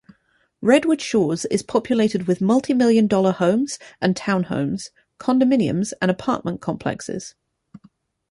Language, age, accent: English, 30-39, England English